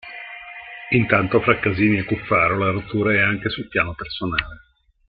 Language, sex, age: Italian, male, 60-69